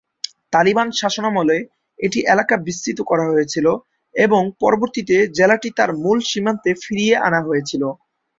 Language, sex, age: Bengali, male, 19-29